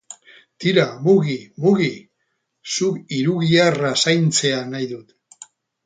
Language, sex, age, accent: Basque, male, 60-69, Erdialdekoa edo Nafarra (Gipuzkoa, Nafarroa)